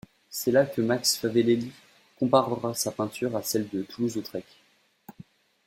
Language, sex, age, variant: French, male, 19-29, Français de métropole